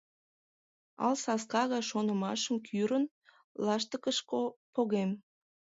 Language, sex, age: Mari, female, 19-29